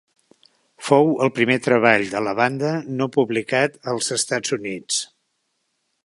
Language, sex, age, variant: Catalan, male, 60-69, Central